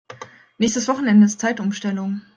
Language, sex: German, female